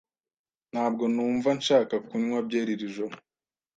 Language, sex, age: Kinyarwanda, male, 19-29